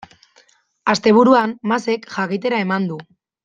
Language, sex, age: Basque, female, 19-29